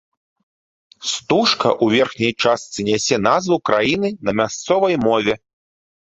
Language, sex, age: Belarusian, male, 30-39